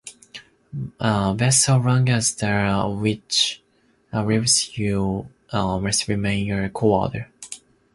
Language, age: English, 19-29